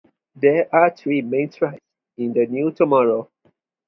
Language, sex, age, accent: English, male, 19-29, Malaysian English